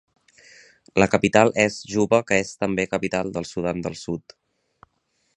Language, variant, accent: Catalan, Central, Empordanès; Oriental